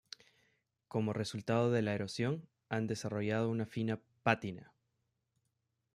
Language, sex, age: Spanish, male, 30-39